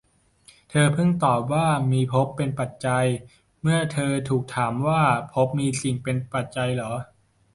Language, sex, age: Thai, male, 19-29